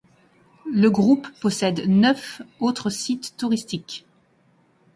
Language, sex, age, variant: French, female, 40-49, Français de métropole